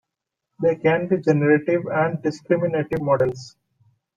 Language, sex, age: English, male, 19-29